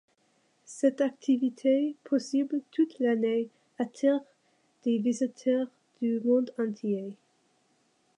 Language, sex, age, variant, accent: French, female, 19-29, Français d'Amérique du Nord, Français des États-Unis